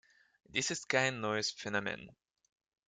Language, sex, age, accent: German, male, 19-29, Russisch Deutsch